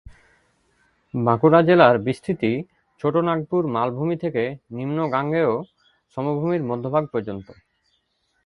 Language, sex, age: Bengali, male, 19-29